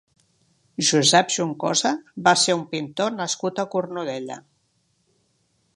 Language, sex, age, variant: Catalan, female, 70-79, Central